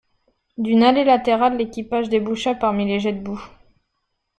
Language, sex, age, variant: French, female, 30-39, Français de métropole